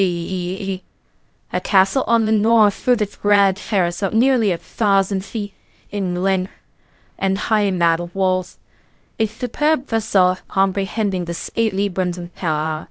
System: TTS, VITS